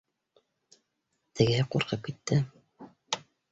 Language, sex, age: Bashkir, female, 60-69